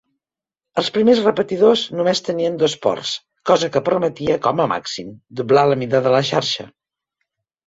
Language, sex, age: Catalan, female, 50-59